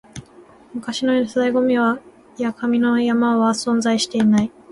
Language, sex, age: Japanese, female, 19-29